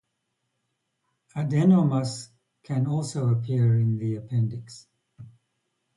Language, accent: English, Southern African (South Africa, Zimbabwe, Namibia)